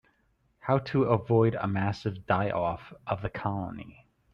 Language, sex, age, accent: English, male, 30-39, United States English